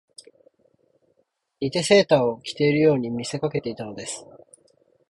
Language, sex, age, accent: Japanese, male, 19-29, 標準語